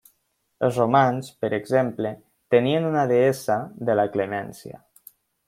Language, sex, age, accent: Catalan, male, under 19, valencià